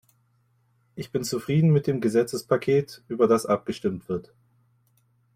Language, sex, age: German, male, 19-29